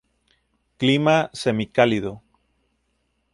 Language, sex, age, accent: Spanish, male, 40-49, México